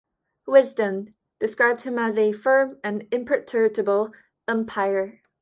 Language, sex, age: English, female, under 19